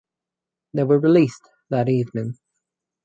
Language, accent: English, Australian English